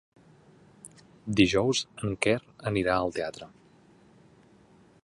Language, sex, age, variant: Catalan, male, 19-29, Central